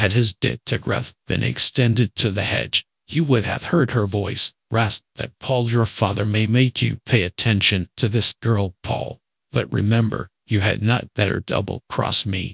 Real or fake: fake